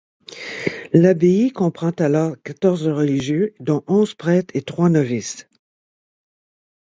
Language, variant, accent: French, Français d'Amérique du Nord, Français du Canada